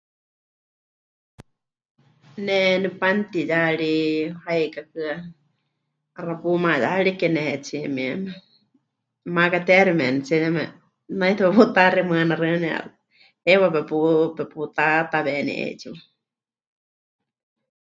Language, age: Huichol, 30-39